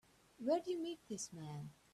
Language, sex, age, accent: English, female, 19-29, England English